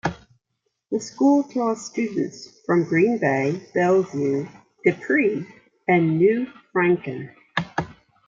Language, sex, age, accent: English, female, 50-59, United States English